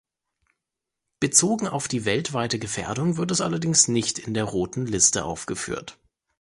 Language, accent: German, Deutschland Deutsch